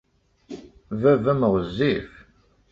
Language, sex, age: Kabyle, male, 30-39